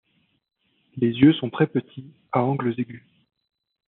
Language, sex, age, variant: French, male, 30-39, Français de métropole